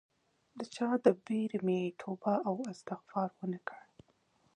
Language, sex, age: Pashto, female, 19-29